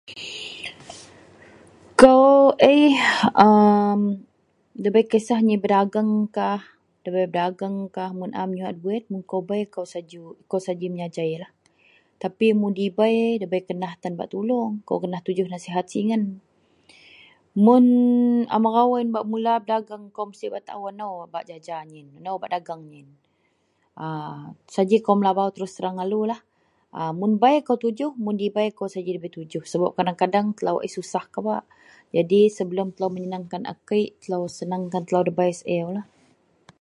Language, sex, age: Central Melanau, female, 40-49